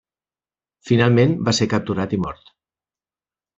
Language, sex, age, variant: Catalan, male, 50-59, Central